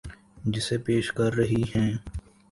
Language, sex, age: Urdu, male, 19-29